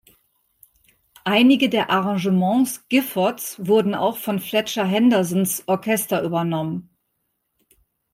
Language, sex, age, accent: German, female, 50-59, Deutschland Deutsch